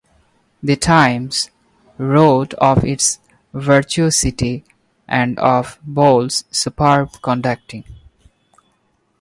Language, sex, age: English, male, 19-29